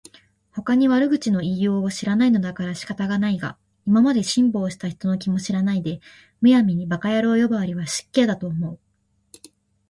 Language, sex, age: Japanese, female, 19-29